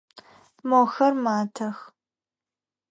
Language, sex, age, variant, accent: Adyghe, female, under 19, Адыгабзэ (Кирил, пстэумэ зэдыряе), Бжъэдыгъу (Bjeduğ)